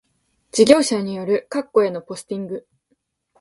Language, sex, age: Japanese, female, 19-29